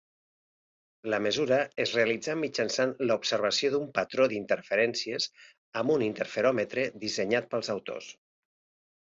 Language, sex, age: Catalan, male, 40-49